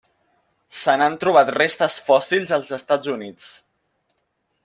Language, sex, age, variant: Catalan, male, under 19, Central